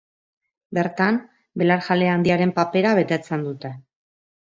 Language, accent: Basque, Mendebalekoa (Araba, Bizkaia, Gipuzkoako mendebaleko herri batzuk)